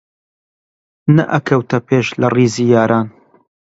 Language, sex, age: Central Kurdish, male, 19-29